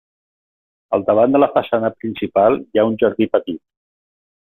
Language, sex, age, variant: Catalan, male, 50-59, Central